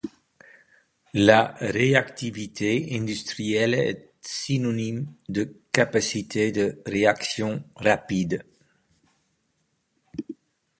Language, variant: French, Français d'Europe